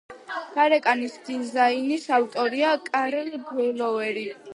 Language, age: Georgian, under 19